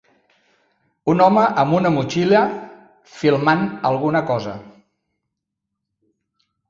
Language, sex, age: Catalan, male, 50-59